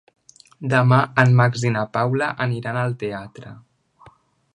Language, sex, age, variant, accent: Catalan, male, under 19, Central, central